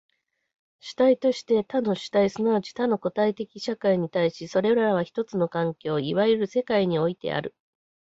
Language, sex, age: Japanese, female, 50-59